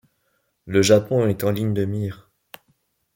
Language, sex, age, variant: French, male, 19-29, Français de métropole